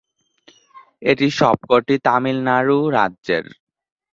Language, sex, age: Bengali, male, 19-29